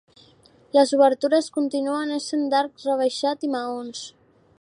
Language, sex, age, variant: Catalan, female, 19-29, Central